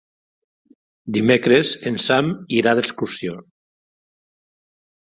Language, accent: Catalan, Lleidatà